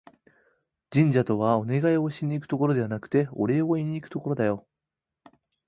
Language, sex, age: Japanese, male, 19-29